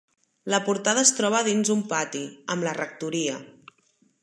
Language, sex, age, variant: Catalan, female, 30-39, Central